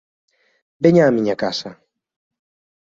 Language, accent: Galician, Atlántico (seseo e gheada)